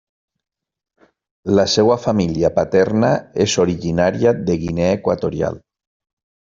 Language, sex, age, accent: Catalan, male, 60-69, valencià